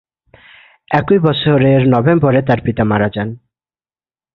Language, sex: Bengali, male